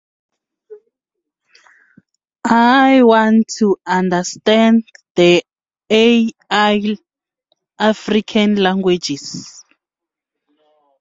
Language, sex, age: English, female, 30-39